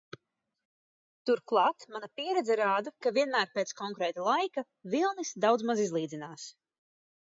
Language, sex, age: Latvian, female, 19-29